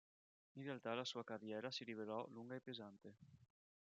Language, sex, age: Italian, male, 30-39